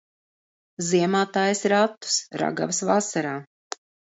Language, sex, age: Latvian, female, 50-59